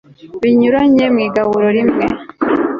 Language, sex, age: Kinyarwanda, female, 19-29